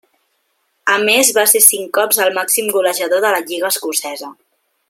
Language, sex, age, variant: Catalan, female, 19-29, Central